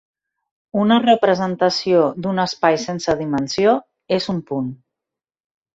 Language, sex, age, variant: Catalan, female, 40-49, Central